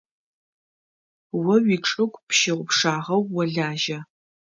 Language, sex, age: Adyghe, female, 30-39